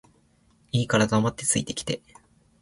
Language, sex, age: Japanese, male, under 19